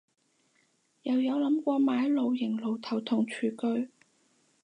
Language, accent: Cantonese, 广州音